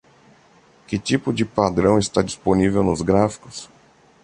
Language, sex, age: Portuguese, male, 30-39